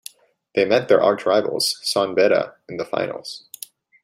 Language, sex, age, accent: English, male, 19-29, United States English